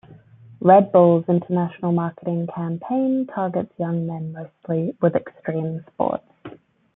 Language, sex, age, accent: English, female, 19-29, Australian English